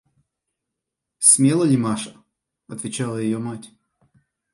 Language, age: Russian, 19-29